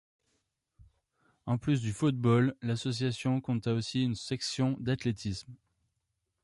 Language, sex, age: French, male, 30-39